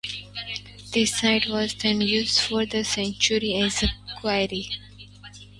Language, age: English, 19-29